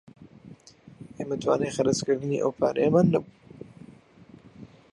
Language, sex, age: Central Kurdish, male, 19-29